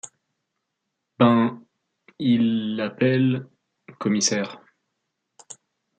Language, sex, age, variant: French, male, 30-39, Français de métropole